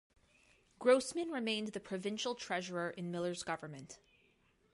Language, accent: English, United States English